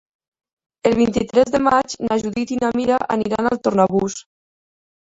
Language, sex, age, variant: Catalan, female, under 19, Nord-Occidental